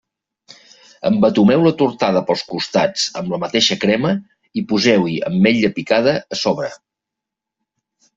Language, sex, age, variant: Catalan, male, 50-59, Central